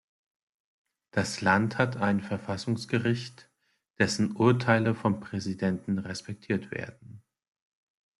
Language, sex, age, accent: German, male, 19-29, Deutschland Deutsch